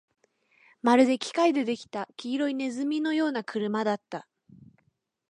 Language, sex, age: Japanese, female, 19-29